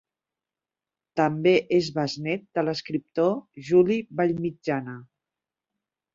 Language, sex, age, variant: Catalan, female, 40-49, Central